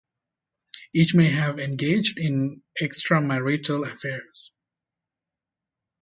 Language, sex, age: English, male, 30-39